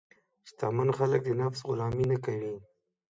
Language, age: Pashto, 30-39